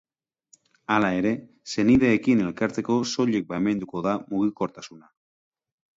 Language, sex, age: Basque, male, 30-39